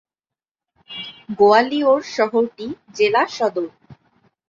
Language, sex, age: Bengali, female, 19-29